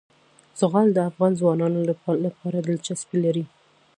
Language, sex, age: Pashto, female, 19-29